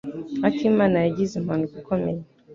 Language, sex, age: Kinyarwanda, female, under 19